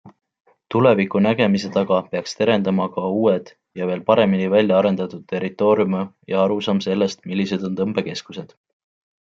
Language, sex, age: Estonian, male, 19-29